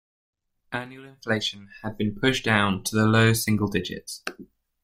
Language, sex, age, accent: English, male, 19-29, England English